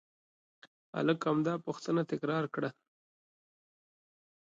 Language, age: Pashto, 30-39